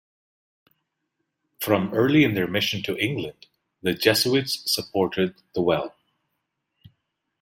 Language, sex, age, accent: English, male, 30-39, India and South Asia (India, Pakistan, Sri Lanka)